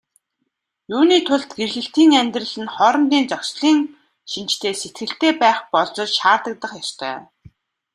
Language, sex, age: Mongolian, female, 30-39